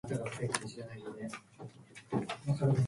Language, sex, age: Japanese, female, 19-29